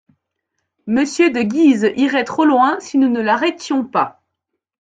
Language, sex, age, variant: French, female, 30-39, Français de métropole